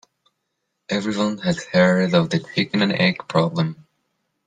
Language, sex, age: English, male, under 19